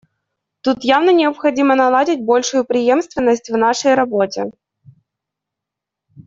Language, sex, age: Russian, female, 19-29